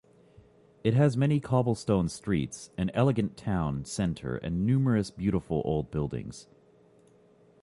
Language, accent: English, Canadian English